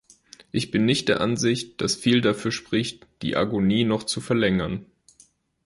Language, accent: German, Deutschland Deutsch